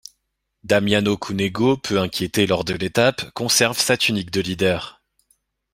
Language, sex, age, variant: French, male, 19-29, Français de métropole